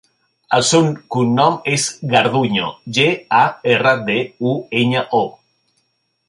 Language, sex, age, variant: Catalan, male, 40-49, Central